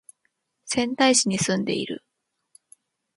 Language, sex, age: Japanese, female, 19-29